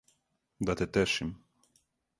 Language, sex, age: Serbian, male, 30-39